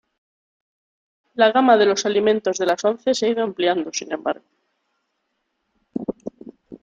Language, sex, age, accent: Spanish, female, 30-39, España: Centro-Sur peninsular (Madrid, Toledo, Castilla-La Mancha)